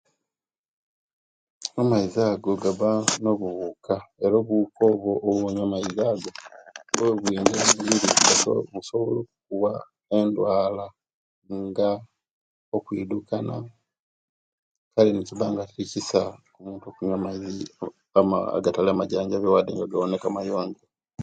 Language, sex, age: Kenyi, male, 30-39